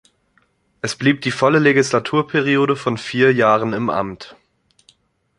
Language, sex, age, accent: German, male, 19-29, Deutschland Deutsch